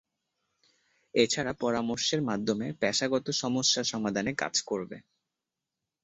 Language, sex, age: Bengali, male, 19-29